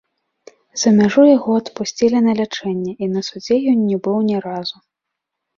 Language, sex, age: Belarusian, female, 19-29